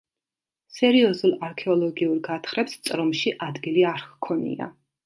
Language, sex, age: Georgian, female, 30-39